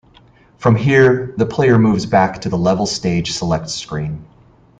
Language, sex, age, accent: English, male, 30-39, United States English